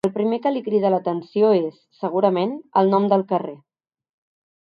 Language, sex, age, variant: Catalan, female, 30-39, Central